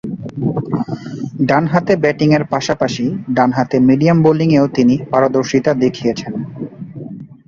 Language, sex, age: Bengali, male, 19-29